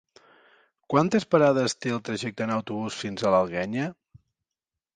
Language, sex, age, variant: Catalan, male, 40-49, Central